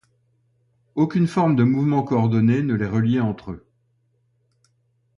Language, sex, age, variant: French, male, 60-69, Français de métropole